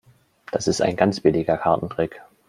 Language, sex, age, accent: German, male, 30-39, Deutschland Deutsch